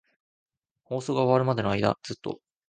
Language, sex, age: Japanese, male, under 19